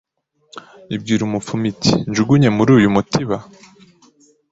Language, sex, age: Kinyarwanda, male, 40-49